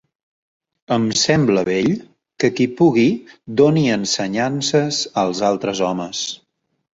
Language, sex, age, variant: Catalan, male, 40-49, Central